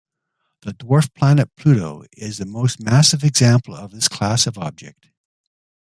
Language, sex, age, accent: English, male, 60-69, Canadian English